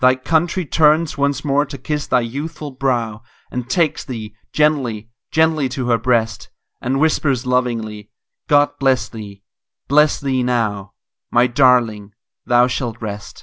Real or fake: real